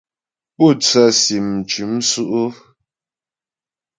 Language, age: Ghomala, 19-29